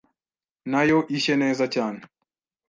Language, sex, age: Kinyarwanda, male, 19-29